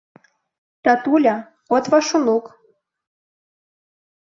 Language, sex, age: Belarusian, female, 19-29